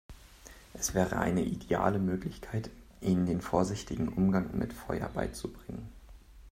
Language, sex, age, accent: German, male, 19-29, Deutschland Deutsch